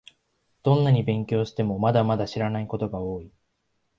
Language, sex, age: Japanese, male, 19-29